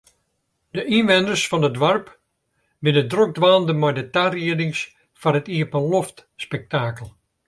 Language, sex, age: Western Frisian, male, 70-79